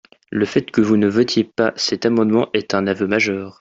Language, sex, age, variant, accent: French, male, 19-29, Français d'Europe, Français de Suisse